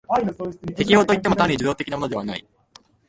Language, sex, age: Japanese, male, 19-29